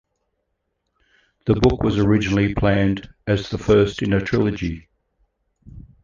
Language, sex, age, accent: English, male, 60-69, Australian English